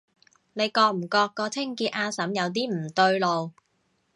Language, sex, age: Cantonese, female, 19-29